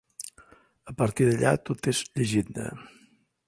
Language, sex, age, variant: Catalan, male, 60-69, Central